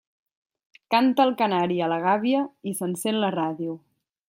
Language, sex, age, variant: Catalan, female, under 19, Central